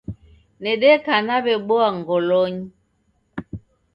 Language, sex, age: Taita, female, 60-69